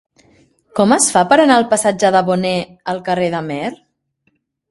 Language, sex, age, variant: Catalan, female, 19-29, Central